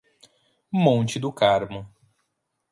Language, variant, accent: Portuguese, Portuguese (Brasil), Paulista